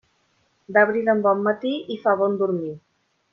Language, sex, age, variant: Catalan, female, 30-39, Central